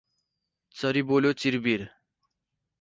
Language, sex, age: Nepali, male, 19-29